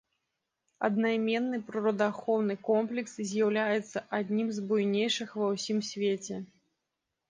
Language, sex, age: Belarusian, female, 19-29